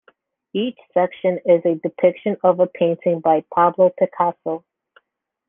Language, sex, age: English, female, 19-29